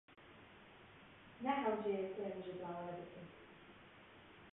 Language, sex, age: Kurdish, female, 19-29